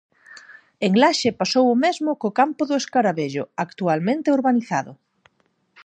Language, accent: Galician, Normativo (estándar)